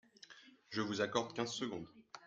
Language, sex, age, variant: French, male, 19-29, Français de métropole